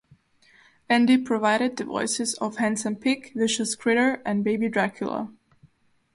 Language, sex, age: English, female, 19-29